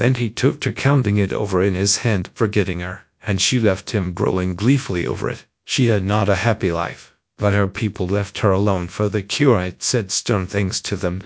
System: TTS, GradTTS